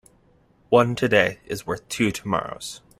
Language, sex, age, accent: English, male, 19-29, United States English